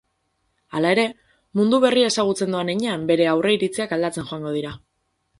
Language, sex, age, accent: Basque, female, 19-29, Mendebalekoa (Araba, Bizkaia, Gipuzkoako mendebaleko herri batzuk)